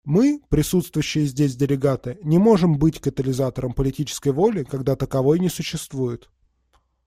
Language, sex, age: Russian, male, 19-29